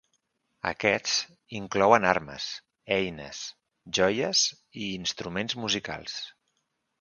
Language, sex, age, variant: Catalan, male, 40-49, Central